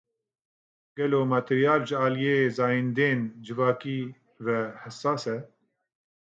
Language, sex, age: Kurdish, male, 50-59